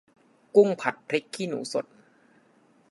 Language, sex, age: Thai, male, 19-29